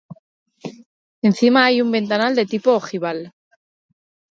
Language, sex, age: Spanish, female, 40-49